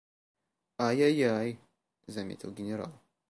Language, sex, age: Russian, male, 30-39